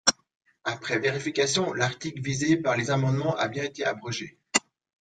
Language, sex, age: French, male, 40-49